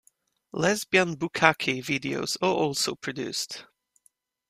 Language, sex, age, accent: English, male, 19-29, England English